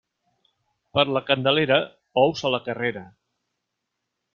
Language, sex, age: Catalan, male, 40-49